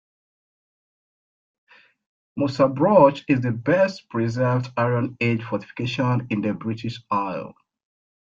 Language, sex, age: English, male, 30-39